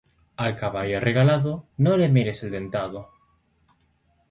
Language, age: Spanish, 19-29